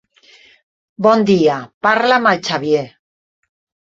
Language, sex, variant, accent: Catalan, female, Central, Barceloní